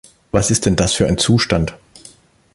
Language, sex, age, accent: German, male, 30-39, Deutschland Deutsch